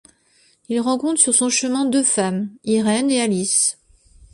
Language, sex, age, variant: French, female, 40-49, Français de métropole